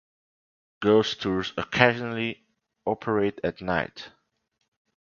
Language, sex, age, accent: English, male, 19-29, United States English